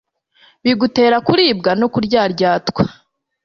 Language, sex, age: Kinyarwanda, female, 19-29